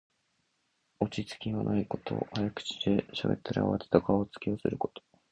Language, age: Japanese, under 19